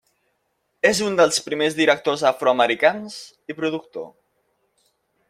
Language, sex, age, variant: Catalan, male, under 19, Central